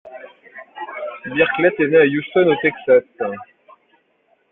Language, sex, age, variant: French, male, 19-29, Français de métropole